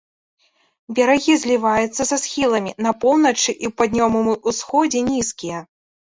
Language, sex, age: Belarusian, female, 19-29